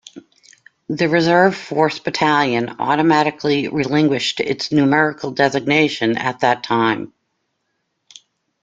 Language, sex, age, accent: English, female, 50-59, United States English